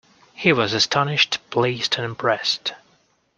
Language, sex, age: English, male, 19-29